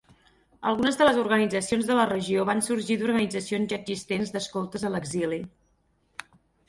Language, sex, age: Catalan, female, 50-59